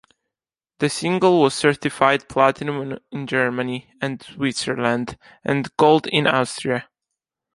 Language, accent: English, United States English